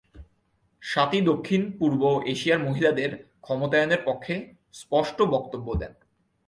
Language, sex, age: Bengali, male, 19-29